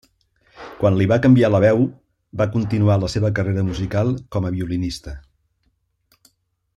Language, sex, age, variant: Catalan, male, 60-69, Central